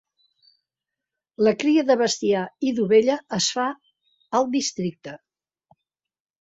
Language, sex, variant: Catalan, female, Central